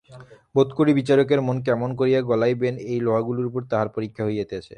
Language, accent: Bengali, প্রমিত; চলিত